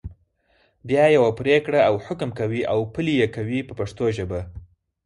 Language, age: Pashto, 19-29